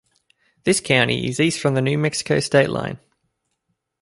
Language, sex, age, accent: English, male, 19-29, Australian English